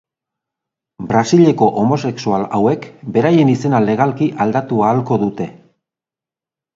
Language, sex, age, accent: Basque, male, 60-69, Erdialdekoa edo Nafarra (Gipuzkoa, Nafarroa)